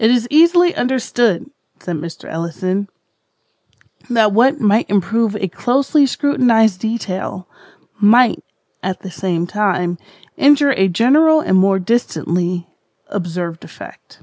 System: none